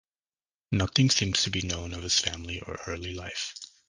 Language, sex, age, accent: English, male, 19-29, United States English